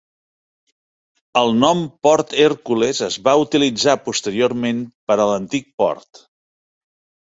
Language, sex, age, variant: Catalan, male, 60-69, Central